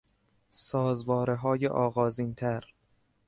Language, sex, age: Persian, male, 19-29